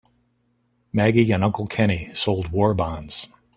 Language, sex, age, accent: English, male, 60-69, United States English